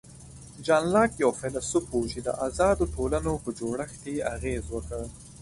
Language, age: Pashto, under 19